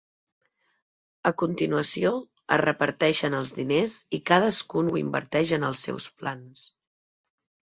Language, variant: Catalan, Central